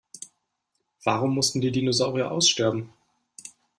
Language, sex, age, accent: German, male, 19-29, Deutschland Deutsch